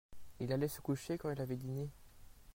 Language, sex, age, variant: French, male, under 19, Français de métropole